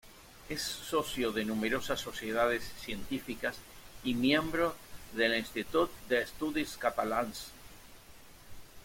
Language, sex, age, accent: Spanish, male, 60-69, Rioplatense: Argentina, Uruguay, este de Bolivia, Paraguay